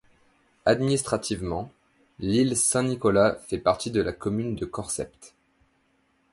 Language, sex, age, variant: French, male, 19-29, Français de métropole